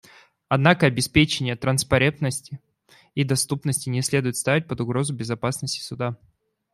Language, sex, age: Russian, male, 19-29